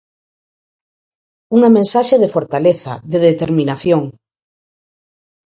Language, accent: Galician, Normativo (estándar)